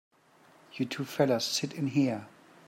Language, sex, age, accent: English, male, 30-39, Australian English